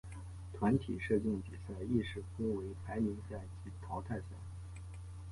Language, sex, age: Chinese, male, 19-29